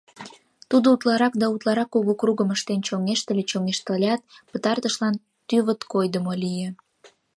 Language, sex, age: Mari, female, under 19